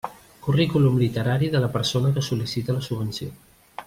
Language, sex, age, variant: Catalan, male, 50-59, Central